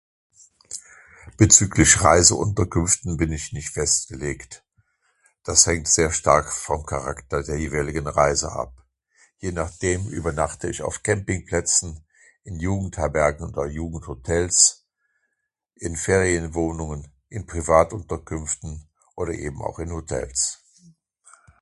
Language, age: German, 60-69